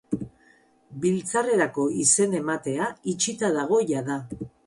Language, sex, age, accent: Basque, female, 40-49, Mendebalekoa (Araba, Bizkaia, Gipuzkoako mendebaleko herri batzuk)